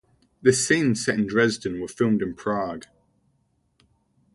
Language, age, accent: English, 19-29, Australian English